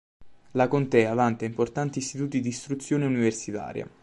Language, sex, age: Italian, male, 19-29